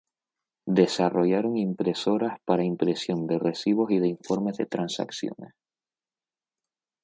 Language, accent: Spanish, España: Islas Canarias